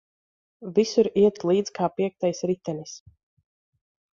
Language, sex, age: Latvian, female, 19-29